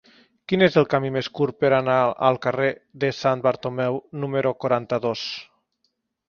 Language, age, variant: Catalan, 30-39, Nord-Occidental